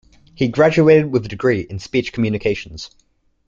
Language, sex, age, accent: English, male, under 19, Australian English